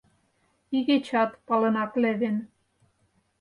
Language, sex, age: Mari, female, 60-69